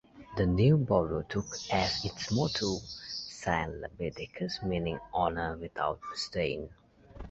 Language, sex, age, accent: English, male, 19-29, England English